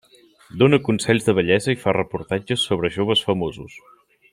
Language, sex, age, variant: Catalan, male, 30-39, Central